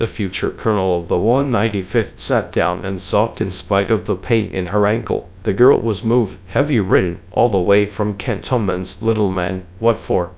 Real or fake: fake